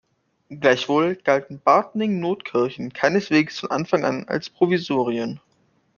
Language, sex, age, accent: German, male, under 19, Deutschland Deutsch